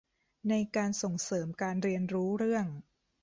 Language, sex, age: Thai, female, 30-39